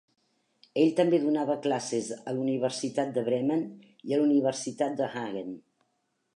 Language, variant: Catalan, Central